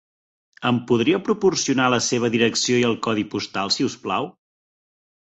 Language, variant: Catalan, Central